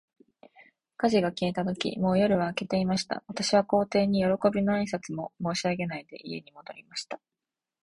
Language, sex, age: Japanese, female, 19-29